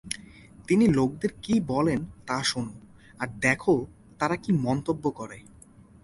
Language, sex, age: Bengali, male, 19-29